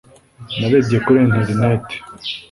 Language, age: Kinyarwanda, 19-29